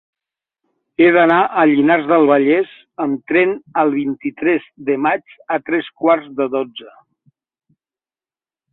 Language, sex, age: Catalan, male, 50-59